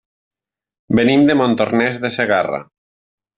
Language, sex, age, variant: Catalan, male, 40-49, Nord-Occidental